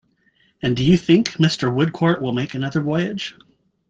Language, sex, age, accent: English, male, 30-39, United States English